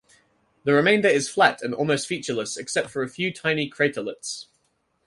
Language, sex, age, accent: English, male, 19-29, England English